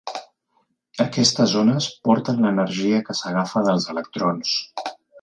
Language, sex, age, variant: Catalan, male, 40-49, Central